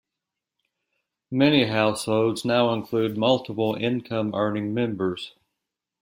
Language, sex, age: English, male, 50-59